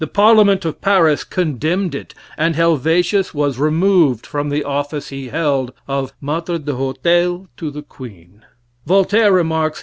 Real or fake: real